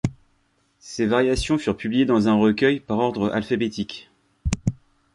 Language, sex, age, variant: French, male, 30-39, Français de métropole